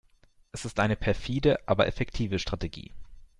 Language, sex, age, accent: German, male, 19-29, Deutschland Deutsch